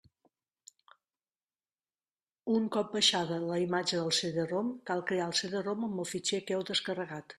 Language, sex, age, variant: Catalan, female, 40-49, Central